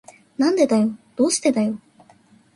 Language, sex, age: Japanese, female, 19-29